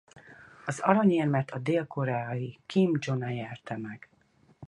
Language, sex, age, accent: Hungarian, female, 40-49, budapesti